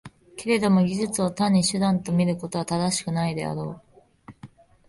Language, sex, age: Japanese, female, 19-29